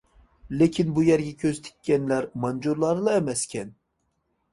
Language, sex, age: Uyghur, male, 30-39